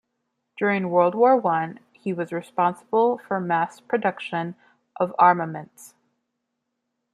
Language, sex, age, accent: English, female, 19-29, United States English